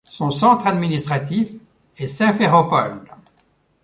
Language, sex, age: French, male, 70-79